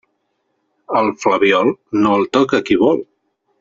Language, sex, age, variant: Catalan, male, 40-49, Central